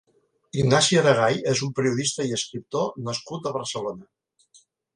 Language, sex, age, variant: Catalan, male, 70-79, Central